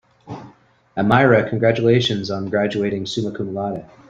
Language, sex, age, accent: English, male, 40-49, United States English